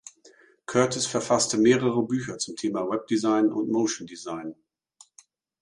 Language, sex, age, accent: German, male, 50-59, Deutschland Deutsch